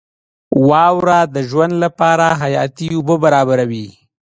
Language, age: Pashto, 19-29